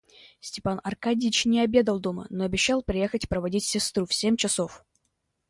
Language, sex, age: Russian, male, under 19